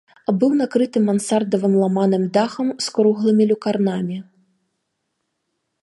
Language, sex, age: Belarusian, female, 30-39